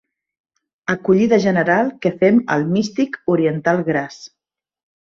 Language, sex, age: Catalan, female, 40-49